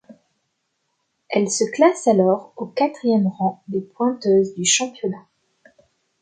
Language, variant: French, Français de métropole